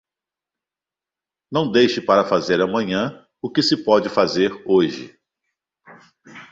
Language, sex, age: Portuguese, male, 50-59